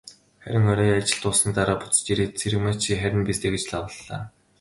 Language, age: Mongolian, 19-29